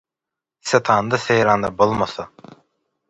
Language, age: Turkmen, 19-29